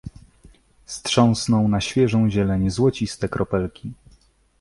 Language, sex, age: Polish, male, 19-29